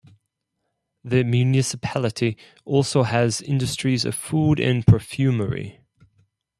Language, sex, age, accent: English, male, 30-39, United States English